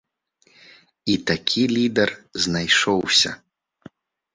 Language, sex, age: Belarusian, male, 19-29